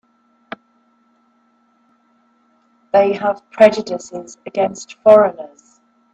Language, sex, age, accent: English, female, 50-59, England English